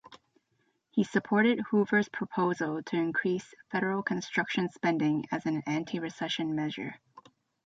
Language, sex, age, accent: English, female, 30-39, United States English